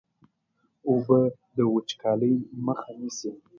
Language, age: Pashto, 19-29